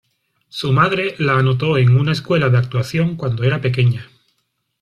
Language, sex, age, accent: Spanish, male, 40-49, España: Sur peninsular (Andalucia, Extremadura, Murcia)